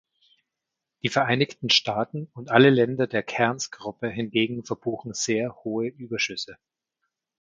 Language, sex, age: German, male, 40-49